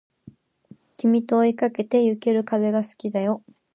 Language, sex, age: Japanese, female, 19-29